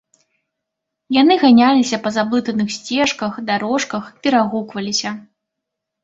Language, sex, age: Belarusian, female, 30-39